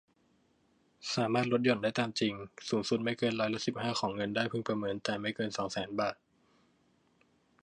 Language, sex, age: Thai, male, under 19